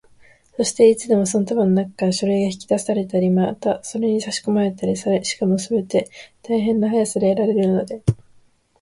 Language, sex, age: Japanese, female, 19-29